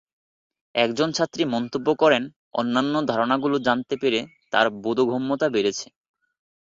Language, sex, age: Bengali, male, 19-29